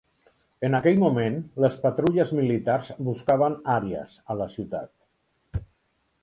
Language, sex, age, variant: Catalan, male, 50-59, Central